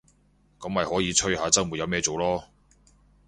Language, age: Cantonese, 40-49